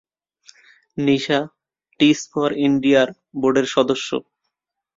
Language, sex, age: Bengali, male, 19-29